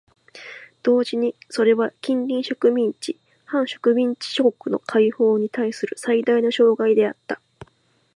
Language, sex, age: Japanese, female, 19-29